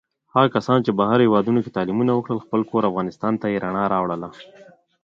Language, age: Pashto, 30-39